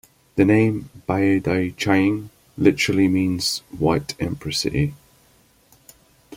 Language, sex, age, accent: English, male, 19-29, England English